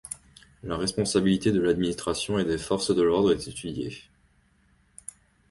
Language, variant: French, Français de métropole